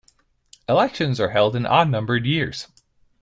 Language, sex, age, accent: English, male, 19-29, United States English